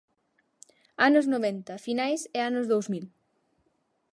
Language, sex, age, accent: Galician, female, under 19, Central (gheada)